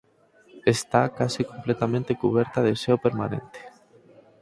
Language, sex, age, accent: Galician, male, 19-29, Normativo (estándar)